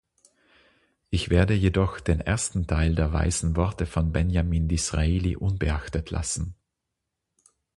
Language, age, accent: German, 40-49, Österreichisches Deutsch